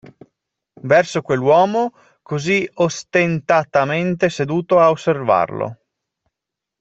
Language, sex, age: Italian, male, 30-39